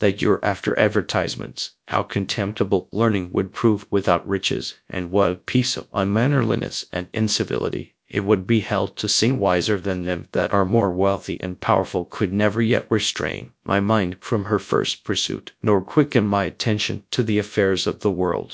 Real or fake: fake